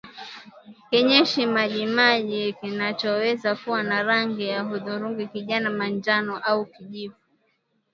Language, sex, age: Swahili, female, 19-29